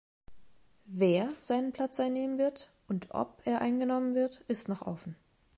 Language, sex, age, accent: German, female, 30-39, Deutschland Deutsch